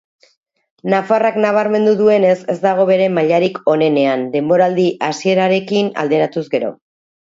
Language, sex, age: Basque, female, 40-49